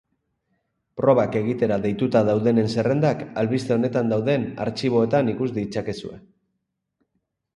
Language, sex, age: Basque, male, 40-49